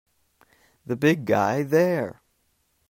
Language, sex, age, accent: English, male, under 19, United States English